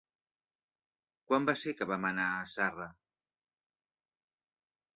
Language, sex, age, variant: Catalan, male, 40-49, Central